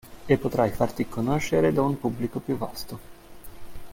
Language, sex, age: Italian, male, 19-29